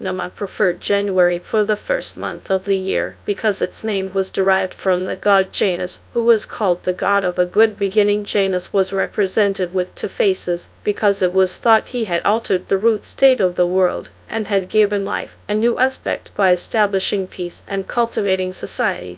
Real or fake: fake